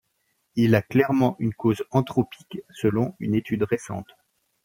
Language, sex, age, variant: French, male, 40-49, Français de métropole